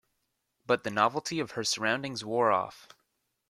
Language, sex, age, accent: English, male, under 19, United States English